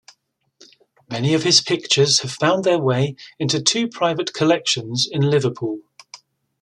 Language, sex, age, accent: English, male, 50-59, England English